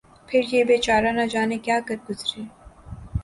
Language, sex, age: Urdu, female, 19-29